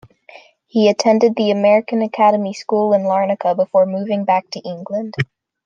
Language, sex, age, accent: English, male, under 19, United States English